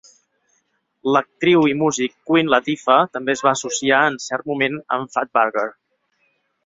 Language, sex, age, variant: Catalan, male, 30-39, Central